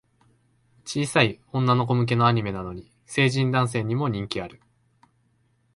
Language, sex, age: Japanese, male, 19-29